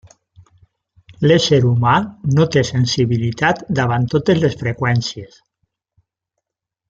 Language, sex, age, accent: Catalan, male, 60-69, valencià